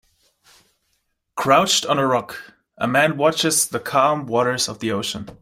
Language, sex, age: English, male, 19-29